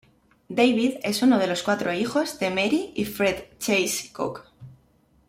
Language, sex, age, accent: Spanish, female, 19-29, España: Centro-Sur peninsular (Madrid, Toledo, Castilla-La Mancha)